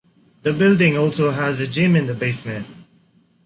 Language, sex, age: English, male, 19-29